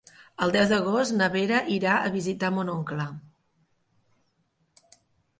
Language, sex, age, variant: Catalan, female, 40-49, Central